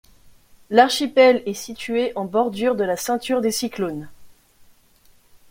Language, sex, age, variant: French, female, 19-29, Français de métropole